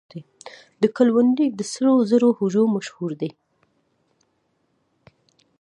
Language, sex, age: Pashto, female, 19-29